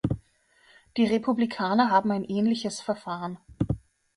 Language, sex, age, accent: German, female, 30-39, Österreichisches Deutsch